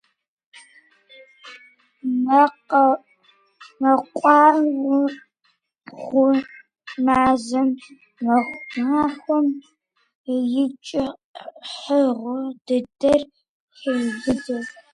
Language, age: Kabardian, under 19